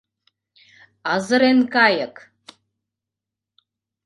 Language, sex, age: Mari, female, 40-49